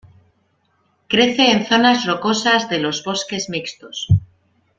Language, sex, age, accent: Spanish, female, 30-39, España: Centro-Sur peninsular (Madrid, Toledo, Castilla-La Mancha)